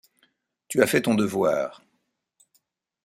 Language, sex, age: French, male, 60-69